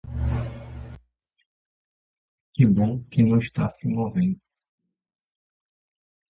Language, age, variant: Portuguese, 19-29, Portuguese (Brasil)